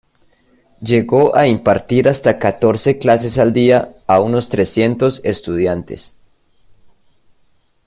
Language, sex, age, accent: Spanish, male, 19-29, Andino-Pacífico: Colombia, Perú, Ecuador, oeste de Bolivia y Venezuela andina